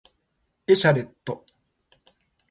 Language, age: Japanese, 40-49